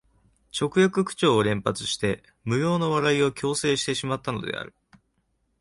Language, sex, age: Japanese, male, 19-29